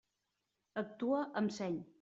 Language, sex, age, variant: Catalan, female, 30-39, Central